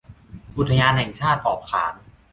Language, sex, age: Thai, male, 19-29